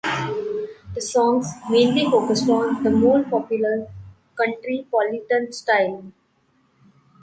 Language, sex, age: English, female, 19-29